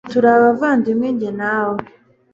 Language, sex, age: Kinyarwanda, female, 19-29